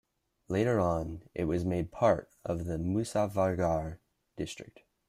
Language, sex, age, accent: English, male, under 19, United States English